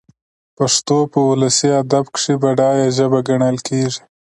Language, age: Pashto, 30-39